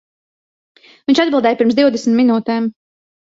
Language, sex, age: Latvian, female, 30-39